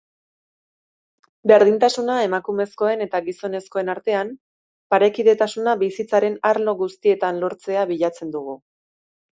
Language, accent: Basque, Erdialdekoa edo Nafarra (Gipuzkoa, Nafarroa)